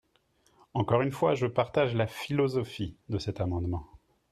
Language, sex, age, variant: French, male, 40-49, Français de métropole